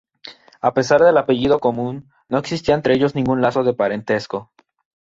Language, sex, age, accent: Spanish, male, 19-29, México